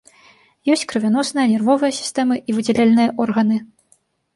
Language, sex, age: Belarusian, female, 30-39